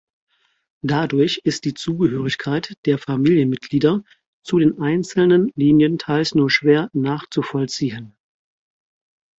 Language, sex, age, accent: German, male, 30-39, Deutschland Deutsch